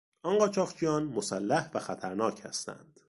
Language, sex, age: Persian, male, 30-39